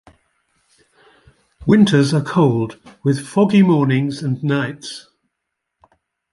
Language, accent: English, England English